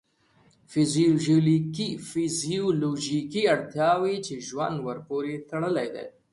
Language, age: Pashto, 30-39